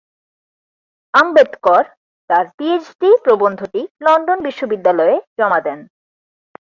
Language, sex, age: Bengali, female, 19-29